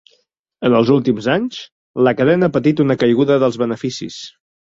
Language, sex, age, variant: Catalan, male, 30-39, Central